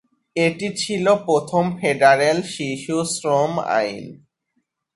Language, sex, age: Bengali, male, 19-29